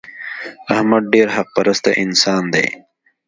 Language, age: Pashto, 30-39